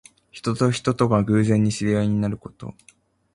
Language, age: Japanese, 19-29